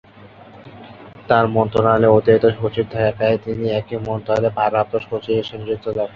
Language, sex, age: Bengali, male, under 19